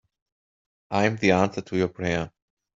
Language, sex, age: English, male, 40-49